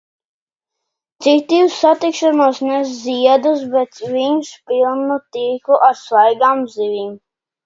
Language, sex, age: Latvian, male, under 19